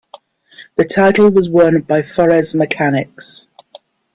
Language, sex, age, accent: English, female, 40-49, England English